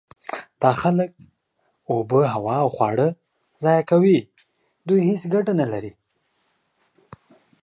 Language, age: Pashto, 19-29